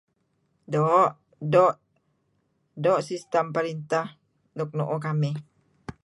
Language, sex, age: Kelabit, female, 60-69